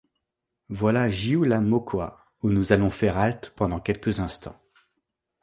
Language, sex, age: French, male, 30-39